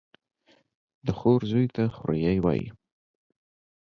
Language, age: Pashto, 30-39